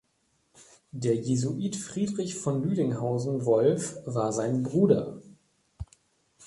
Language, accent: German, Deutschland Deutsch